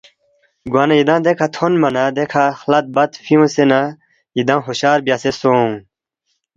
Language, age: Balti, 19-29